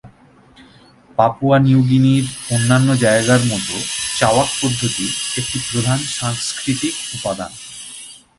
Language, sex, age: Bengali, male, 30-39